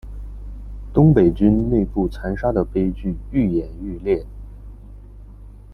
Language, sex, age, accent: Chinese, male, 19-29, 出生地：河南省